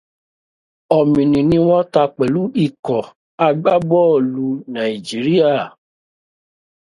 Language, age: Yoruba, 50-59